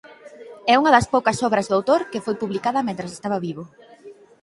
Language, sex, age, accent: Galician, female, 19-29, Oriental (común en zona oriental); Normativo (estándar)